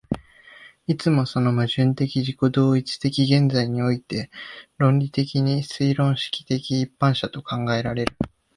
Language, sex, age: Japanese, male, 19-29